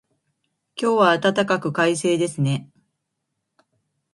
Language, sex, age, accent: Japanese, female, 50-59, 標準語; 東京